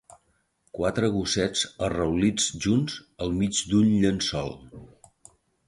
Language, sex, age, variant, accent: Catalan, male, 50-59, Nord-Occidental, nord-occidental